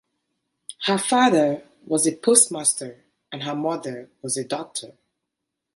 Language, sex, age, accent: English, female, 30-39, England English